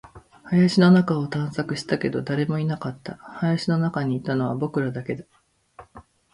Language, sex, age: Japanese, female, 40-49